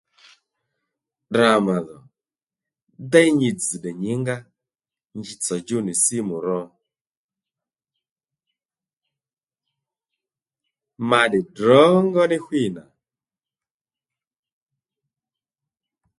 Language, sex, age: Lendu, male, 30-39